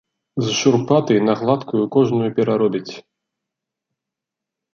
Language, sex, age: Belarusian, male, 30-39